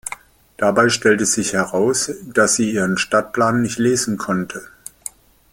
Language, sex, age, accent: German, male, 50-59, Deutschland Deutsch